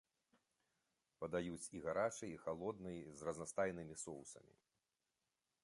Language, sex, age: Belarusian, male, 50-59